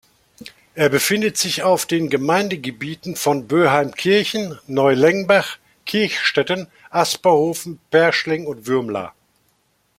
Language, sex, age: German, male, 60-69